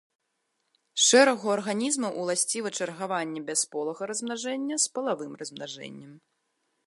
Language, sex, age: Belarusian, female, 19-29